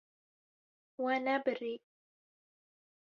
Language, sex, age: Kurdish, female, 19-29